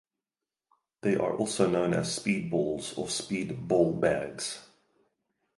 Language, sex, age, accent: English, male, 40-49, Southern African (South Africa, Zimbabwe, Namibia)